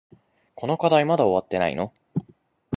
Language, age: Japanese, 19-29